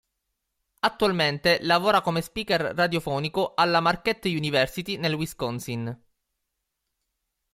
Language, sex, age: Italian, male, 19-29